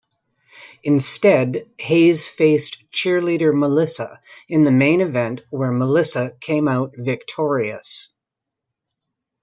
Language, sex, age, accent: English, female, 50-59, Canadian English